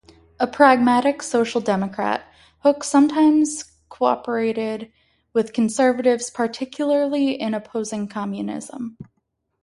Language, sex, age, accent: English, female, 19-29, United States English